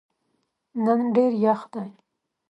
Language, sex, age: Pashto, female, 19-29